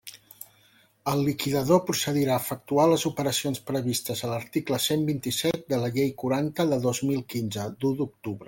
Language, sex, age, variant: Catalan, male, 40-49, Central